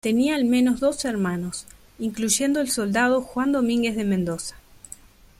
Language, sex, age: Spanish, female, 19-29